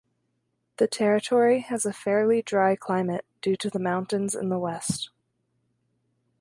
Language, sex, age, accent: English, female, 19-29, United States English